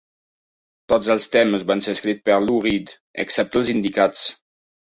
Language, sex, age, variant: Catalan, male, 19-29, Septentrional